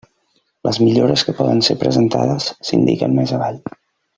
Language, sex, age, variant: Catalan, male, 30-39, Central